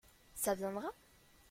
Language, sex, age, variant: French, female, under 19, Français de métropole